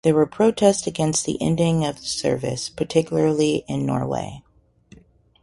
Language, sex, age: English, female, 40-49